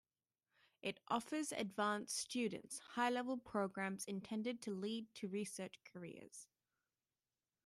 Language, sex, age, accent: English, female, 19-29, Australian English